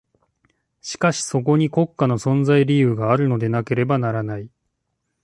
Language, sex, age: Japanese, male, 30-39